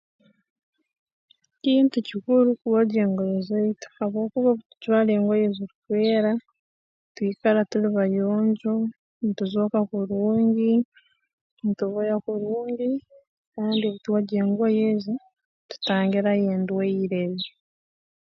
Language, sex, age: Tooro, female, 19-29